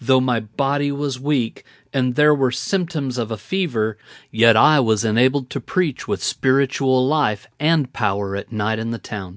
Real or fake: real